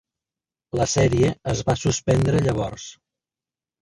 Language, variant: Catalan, Central